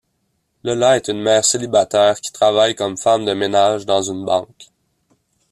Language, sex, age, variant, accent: French, male, 19-29, Français d'Amérique du Nord, Français du Canada